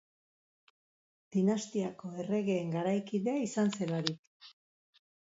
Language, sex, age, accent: Basque, female, 50-59, Mendebalekoa (Araba, Bizkaia, Gipuzkoako mendebaleko herri batzuk)